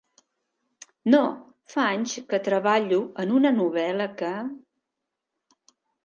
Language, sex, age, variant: Catalan, female, 50-59, Central